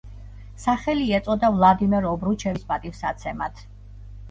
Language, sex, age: Georgian, female, 40-49